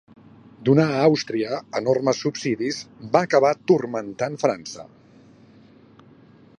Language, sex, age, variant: Catalan, male, 50-59, Central